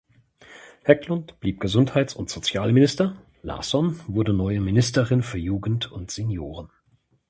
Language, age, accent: German, 40-49, Deutschland Deutsch